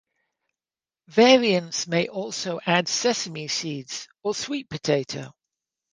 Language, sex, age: English, female, 60-69